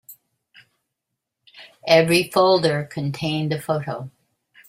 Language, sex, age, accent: English, female, 80-89, United States English